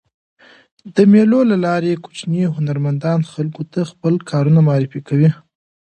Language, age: Pashto, 30-39